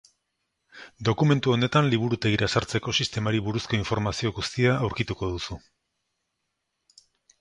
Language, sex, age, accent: Basque, male, 60-69, Erdialdekoa edo Nafarra (Gipuzkoa, Nafarroa)